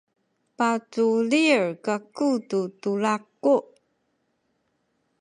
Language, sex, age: Sakizaya, female, 50-59